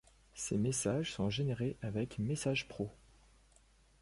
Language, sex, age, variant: French, male, 40-49, Français de métropole